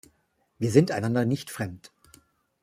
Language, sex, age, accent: German, male, 40-49, Deutschland Deutsch